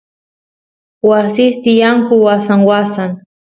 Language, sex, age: Santiago del Estero Quichua, female, 19-29